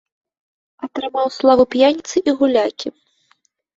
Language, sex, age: Belarusian, female, 19-29